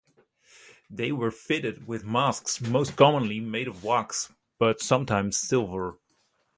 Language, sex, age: English, male, 30-39